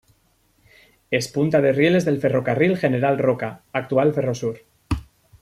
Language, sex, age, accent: Spanish, male, 19-29, España: Norte peninsular (Asturias, Castilla y León, Cantabria, País Vasco, Navarra, Aragón, La Rioja, Guadalajara, Cuenca)